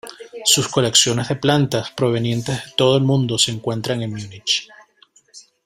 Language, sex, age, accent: Spanish, male, 30-39, Caribe: Cuba, Venezuela, Puerto Rico, República Dominicana, Panamá, Colombia caribeña, México caribeño, Costa del golfo de México